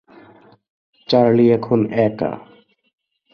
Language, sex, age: Bengali, male, 19-29